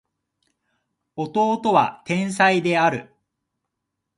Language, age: Japanese, 19-29